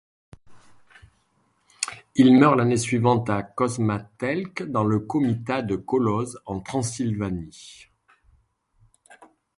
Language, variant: French, Français de métropole